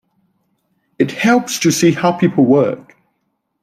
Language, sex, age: English, male, 30-39